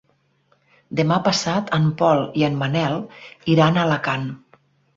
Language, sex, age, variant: Catalan, female, 50-59, Nord-Occidental